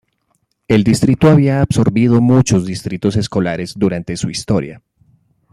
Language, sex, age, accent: Spanish, male, 30-39, Andino-Pacífico: Colombia, Perú, Ecuador, oeste de Bolivia y Venezuela andina